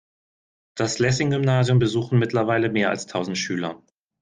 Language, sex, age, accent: German, male, 30-39, Deutschland Deutsch